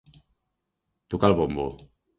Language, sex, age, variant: Catalan, male, 30-39, Central